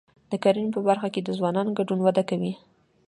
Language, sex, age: Pashto, female, 19-29